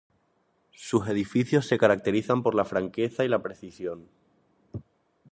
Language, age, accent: Spanish, 19-29, España: Islas Canarias